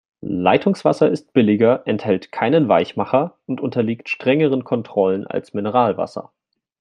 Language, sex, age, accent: German, male, 19-29, Deutschland Deutsch